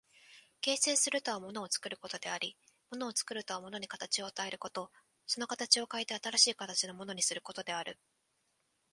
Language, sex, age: Japanese, female, 19-29